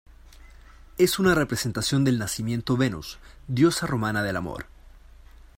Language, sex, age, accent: Spanish, male, 19-29, Chileno: Chile, Cuyo